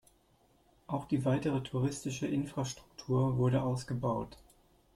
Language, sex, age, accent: German, male, 19-29, Deutschland Deutsch